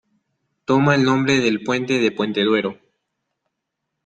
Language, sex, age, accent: Spanish, male, 19-29, Andino-Pacífico: Colombia, Perú, Ecuador, oeste de Bolivia y Venezuela andina